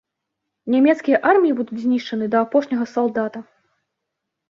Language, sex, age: Belarusian, female, 19-29